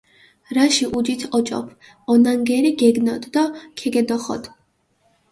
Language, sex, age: Mingrelian, female, 19-29